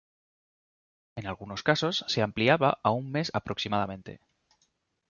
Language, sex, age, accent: Spanish, male, 30-39, España: Norte peninsular (Asturias, Castilla y León, Cantabria, País Vasco, Navarra, Aragón, La Rioja, Guadalajara, Cuenca)